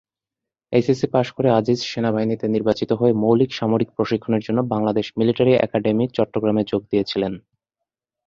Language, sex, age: Bengali, male, 19-29